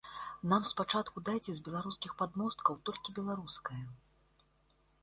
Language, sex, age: Belarusian, female, 30-39